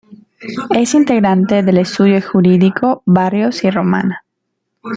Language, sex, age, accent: Spanish, female, under 19, Andino-Pacífico: Colombia, Perú, Ecuador, oeste de Bolivia y Venezuela andina